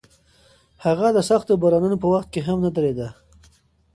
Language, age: Pashto, 19-29